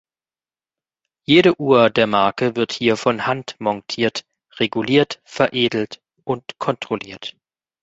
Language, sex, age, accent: German, male, 30-39, Deutschland Deutsch